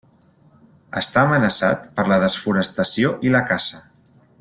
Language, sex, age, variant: Catalan, male, 40-49, Central